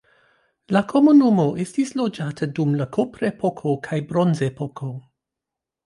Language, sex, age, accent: Esperanto, female, 50-59, Internacia